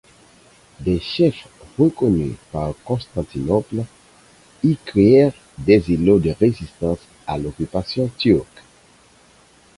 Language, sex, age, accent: French, male, 40-49, Français d’Haïti